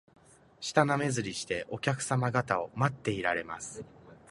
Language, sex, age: Japanese, male, 19-29